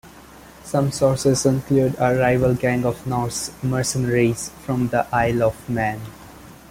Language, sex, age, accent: English, male, 19-29, India and South Asia (India, Pakistan, Sri Lanka)